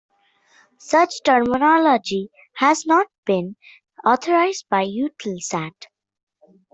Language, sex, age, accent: English, female, under 19, India and South Asia (India, Pakistan, Sri Lanka)